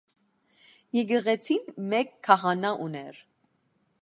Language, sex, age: Armenian, female, 30-39